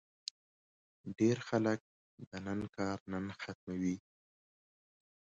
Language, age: Pashto, 19-29